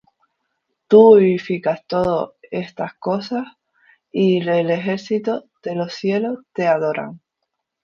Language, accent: Spanish, España: Islas Canarias